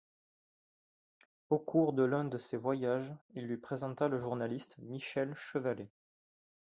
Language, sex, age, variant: French, male, 30-39, Français de métropole